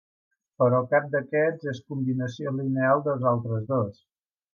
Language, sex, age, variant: Catalan, male, 60-69, Septentrional